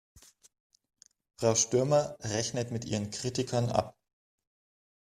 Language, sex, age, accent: German, male, 30-39, Deutschland Deutsch